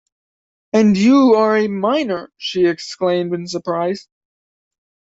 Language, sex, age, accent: English, male, 19-29, United States English